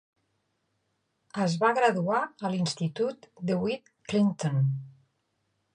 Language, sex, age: Catalan, female, 50-59